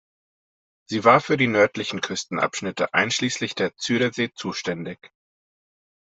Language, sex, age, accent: German, male, 30-39, Deutschland Deutsch